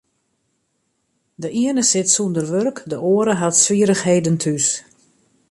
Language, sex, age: Western Frisian, female, 50-59